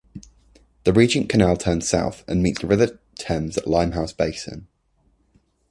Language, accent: English, England English